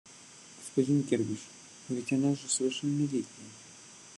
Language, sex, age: Russian, male, 19-29